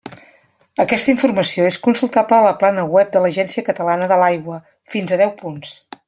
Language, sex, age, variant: Catalan, female, 50-59, Central